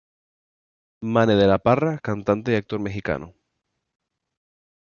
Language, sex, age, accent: Spanish, male, 19-29, España: Islas Canarias